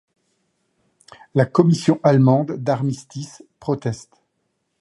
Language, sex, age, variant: French, male, 50-59, Français de métropole